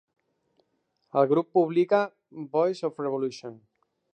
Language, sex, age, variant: Catalan, male, 19-29, Central